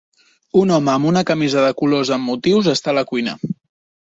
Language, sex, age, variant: Catalan, male, under 19, Central